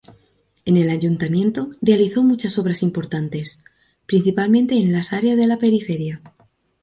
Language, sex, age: Spanish, female, 19-29